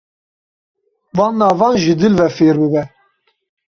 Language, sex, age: Kurdish, male, 19-29